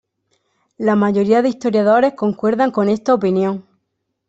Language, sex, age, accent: Spanish, female, 19-29, España: Sur peninsular (Andalucia, Extremadura, Murcia)